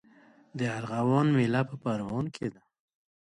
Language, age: Pashto, 30-39